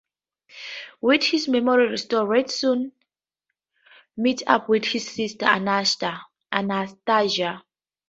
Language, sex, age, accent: English, female, 19-29, Southern African (South Africa, Zimbabwe, Namibia)